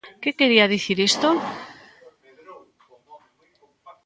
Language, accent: Galician, Normativo (estándar)